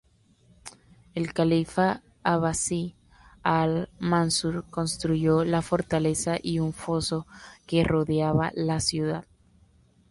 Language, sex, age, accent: Spanish, female, under 19, Caribe: Cuba, Venezuela, Puerto Rico, República Dominicana, Panamá, Colombia caribeña, México caribeño, Costa del golfo de México